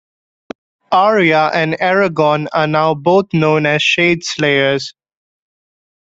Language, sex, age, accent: English, male, 19-29, India and South Asia (India, Pakistan, Sri Lanka)